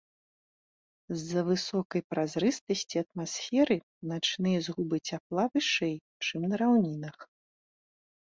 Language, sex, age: Belarusian, female, 40-49